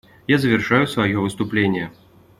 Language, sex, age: Russian, male, 30-39